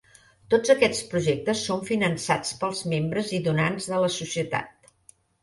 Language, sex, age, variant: Catalan, female, 60-69, Central